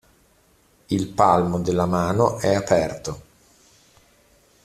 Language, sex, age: Italian, male, 50-59